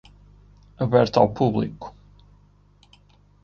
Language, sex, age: Portuguese, male, 19-29